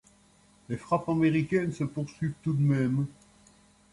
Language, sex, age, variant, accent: French, male, 70-79, Français d'Europe, Français de Belgique